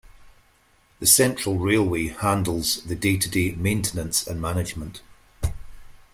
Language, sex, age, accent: English, male, 50-59, Scottish English